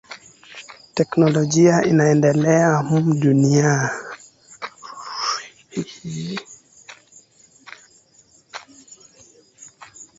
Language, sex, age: Swahili, male, 19-29